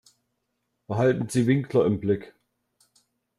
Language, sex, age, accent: German, male, 50-59, Deutschland Deutsch